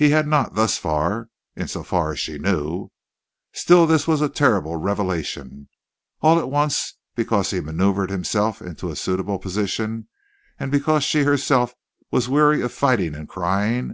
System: none